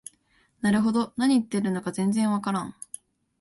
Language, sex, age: Japanese, female, under 19